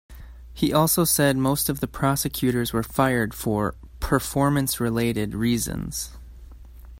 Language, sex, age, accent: English, male, 19-29, United States English